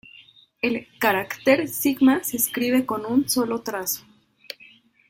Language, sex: Spanish, female